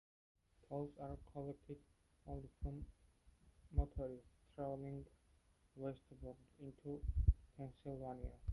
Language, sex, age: English, male, 19-29